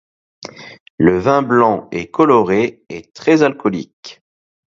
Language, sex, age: French, male, 40-49